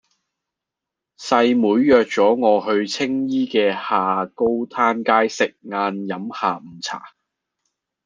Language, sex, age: Cantonese, male, 19-29